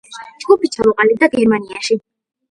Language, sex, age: Georgian, female, 19-29